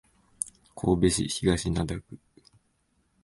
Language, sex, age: Japanese, male, 19-29